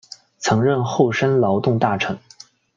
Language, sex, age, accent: Chinese, male, 19-29, 出生地：广东省